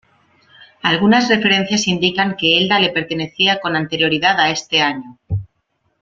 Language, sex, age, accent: Spanish, female, 30-39, España: Centro-Sur peninsular (Madrid, Toledo, Castilla-La Mancha)